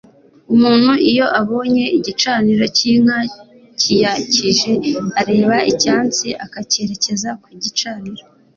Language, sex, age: Kinyarwanda, female, 19-29